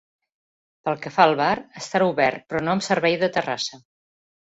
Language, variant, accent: Catalan, Central, central